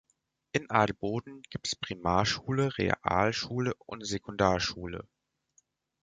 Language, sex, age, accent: German, male, 19-29, Deutschland Deutsch